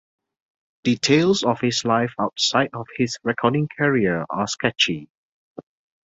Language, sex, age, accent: English, male, 30-39, Malaysian English